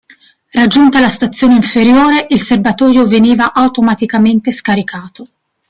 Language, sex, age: Italian, female, 30-39